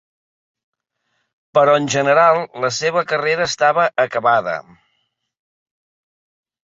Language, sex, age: Catalan, male, 50-59